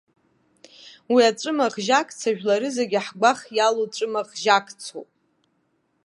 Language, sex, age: Abkhazian, female, 30-39